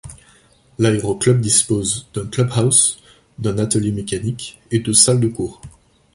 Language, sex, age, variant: French, male, 30-39, Français de métropole